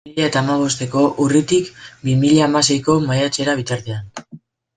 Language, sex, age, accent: Basque, female, 19-29, Mendebalekoa (Araba, Bizkaia, Gipuzkoako mendebaleko herri batzuk)